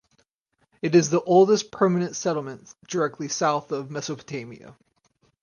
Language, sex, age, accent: English, male, 30-39, United States English